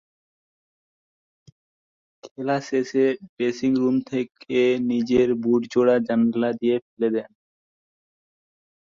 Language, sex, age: Bengali, male, 19-29